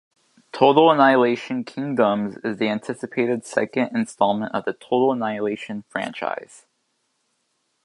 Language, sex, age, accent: English, male, 19-29, United States English